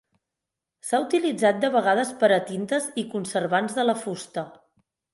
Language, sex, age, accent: Catalan, female, 30-39, Oriental